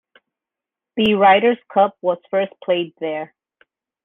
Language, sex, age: English, female, 19-29